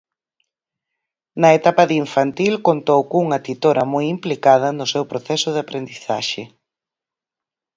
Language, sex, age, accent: Galician, female, 40-49, Oriental (común en zona oriental)